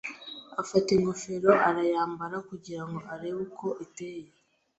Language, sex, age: Kinyarwanda, female, 19-29